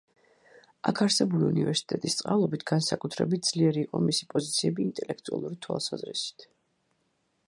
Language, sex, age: Georgian, female, 40-49